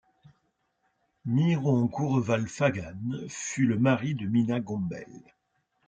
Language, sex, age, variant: French, male, 50-59, Français de métropole